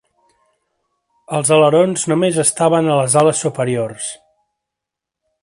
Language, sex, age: Catalan, male, 30-39